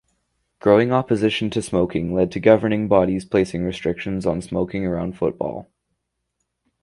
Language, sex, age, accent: English, male, under 19, Canadian English